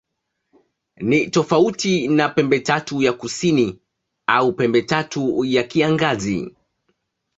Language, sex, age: Swahili, male, 19-29